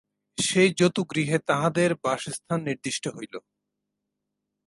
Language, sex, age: Bengali, male, 19-29